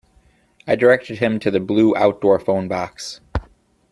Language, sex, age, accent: English, male, 30-39, United States English